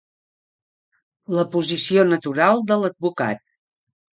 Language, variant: Catalan, Central